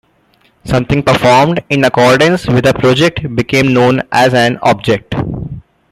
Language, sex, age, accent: English, male, 19-29, India and South Asia (India, Pakistan, Sri Lanka)